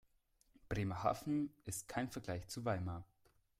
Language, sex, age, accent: German, male, 19-29, Deutschland Deutsch